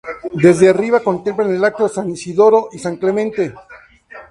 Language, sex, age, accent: Spanish, male, 50-59, México